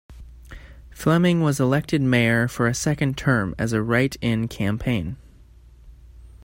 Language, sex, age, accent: English, male, 19-29, United States English